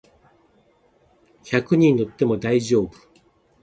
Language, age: Japanese, 60-69